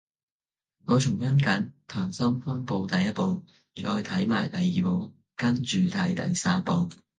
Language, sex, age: Cantonese, male, under 19